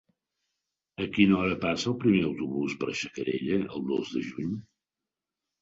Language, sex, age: Catalan, male, 60-69